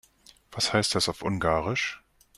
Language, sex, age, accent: German, male, 50-59, Deutschland Deutsch